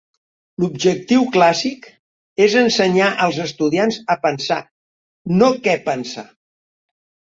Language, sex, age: Catalan, male, 60-69